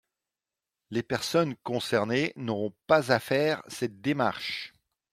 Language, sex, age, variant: French, male, 40-49, Français d'Europe